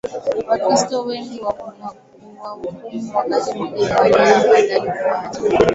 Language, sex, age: Swahili, female, 19-29